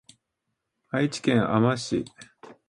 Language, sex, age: Japanese, male, 50-59